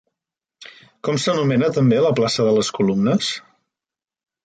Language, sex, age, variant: Catalan, male, 50-59, Central